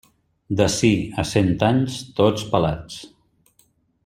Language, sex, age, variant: Catalan, male, 50-59, Central